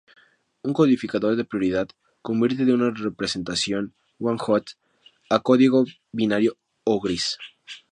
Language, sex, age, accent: Spanish, male, under 19, México